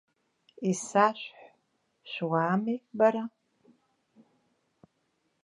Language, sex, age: Abkhazian, female, 40-49